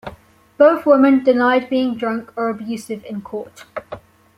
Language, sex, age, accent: English, female, under 19, England English